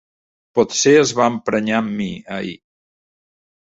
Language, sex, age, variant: Catalan, male, 60-69, Central